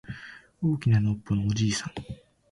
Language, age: Japanese, 19-29